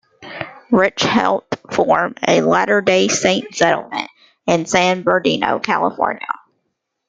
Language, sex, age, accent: English, female, 19-29, United States English